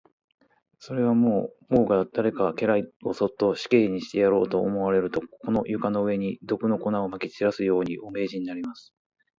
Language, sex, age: Japanese, male, 40-49